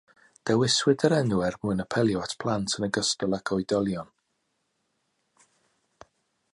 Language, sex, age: Welsh, male, 60-69